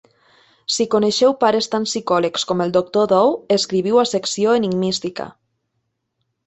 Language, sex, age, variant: Catalan, female, 19-29, Nord-Occidental